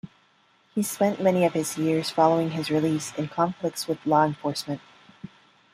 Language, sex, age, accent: English, female, 30-39, United States English